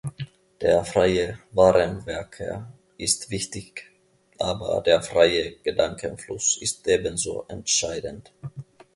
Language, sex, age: German, male, 30-39